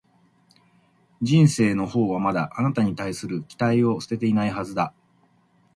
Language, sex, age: Japanese, male, 50-59